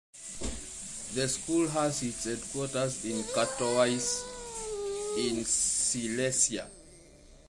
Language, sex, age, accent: English, male, 30-39, Southern African (South Africa, Zimbabwe, Namibia)